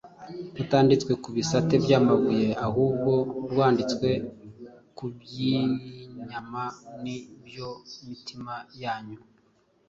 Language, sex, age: Kinyarwanda, male, 40-49